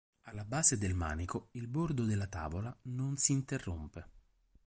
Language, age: Italian, 30-39